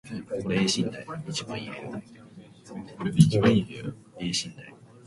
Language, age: Japanese, 19-29